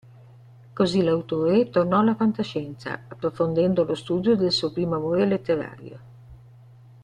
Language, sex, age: Italian, female, 70-79